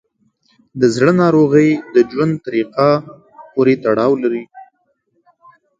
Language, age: Pashto, 19-29